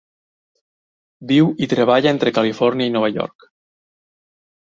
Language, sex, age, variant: Catalan, male, 40-49, Nord-Occidental